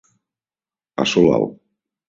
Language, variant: Catalan, Central